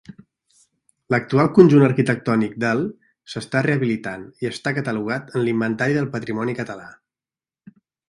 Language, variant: Catalan, Central